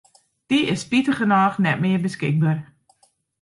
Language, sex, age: Western Frisian, female, 40-49